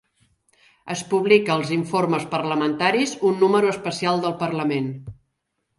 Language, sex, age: Catalan, female, 50-59